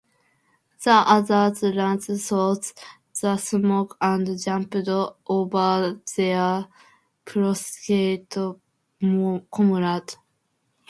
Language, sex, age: English, female, under 19